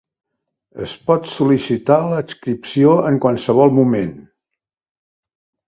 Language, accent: Catalan, gironí